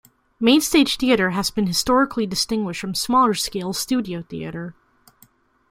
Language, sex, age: English, female, 19-29